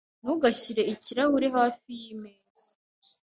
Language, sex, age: Kinyarwanda, female, 19-29